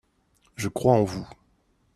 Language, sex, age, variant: French, male, 30-39, Français de métropole